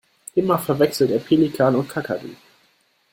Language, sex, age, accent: German, male, under 19, Deutschland Deutsch